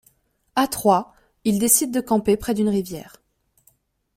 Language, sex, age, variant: French, female, 19-29, Français de métropole